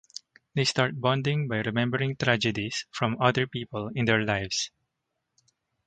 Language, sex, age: English, male, 19-29